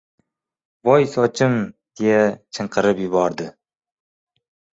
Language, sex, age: Uzbek, male, 19-29